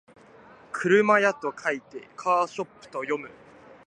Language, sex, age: Japanese, male, 19-29